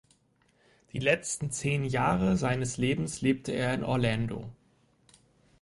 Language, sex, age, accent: German, male, 19-29, Deutschland Deutsch